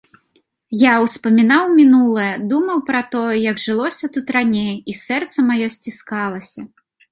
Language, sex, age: Belarusian, female, 19-29